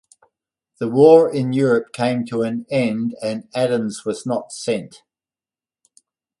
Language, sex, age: English, male, 60-69